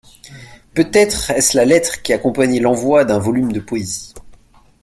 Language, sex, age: French, male, 19-29